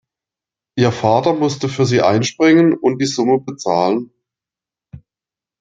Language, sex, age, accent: German, male, 30-39, Deutschland Deutsch